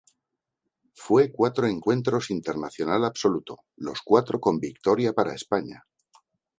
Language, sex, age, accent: Spanish, male, 50-59, España: Centro-Sur peninsular (Madrid, Toledo, Castilla-La Mancha)